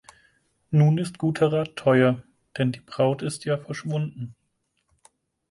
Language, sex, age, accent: German, male, 30-39, Deutschland Deutsch